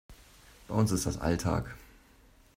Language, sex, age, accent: German, male, 19-29, Deutschland Deutsch